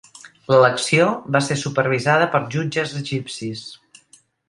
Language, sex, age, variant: Catalan, female, 60-69, Central